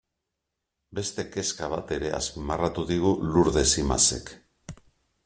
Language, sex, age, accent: Basque, male, 50-59, Mendebalekoa (Araba, Bizkaia, Gipuzkoako mendebaleko herri batzuk)